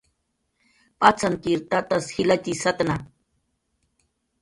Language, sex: Jaqaru, female